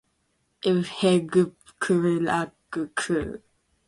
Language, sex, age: Japanese, female, under 19